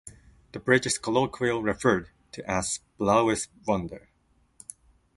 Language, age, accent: English, 19-29, United States English